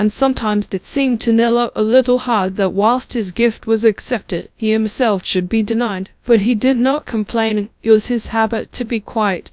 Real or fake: fake